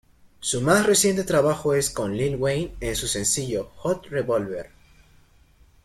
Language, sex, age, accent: Spanish, male, under 19, Andino-Pacífico: Colombia, Perú, Ecuador, oeste de Bolivia y Venezuela andina